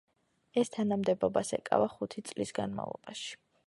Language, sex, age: Georgian, female, 19-29